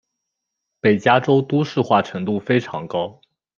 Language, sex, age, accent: Chinese, male, 19-29, 出生地：浙江省